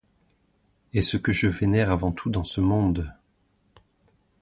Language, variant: French, Français de métropole